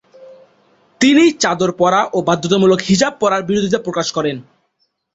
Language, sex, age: Bengali, male, 19-29